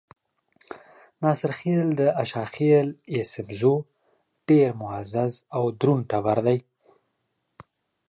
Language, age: Pashto, 19-29